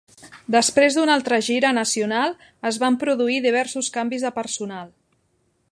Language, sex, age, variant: Catalan, female, 40-49, Central